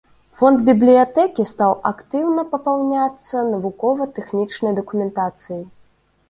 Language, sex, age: Belarusian, female, 19-29